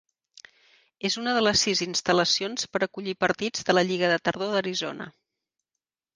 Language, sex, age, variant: Catalan, female, 50-59, Central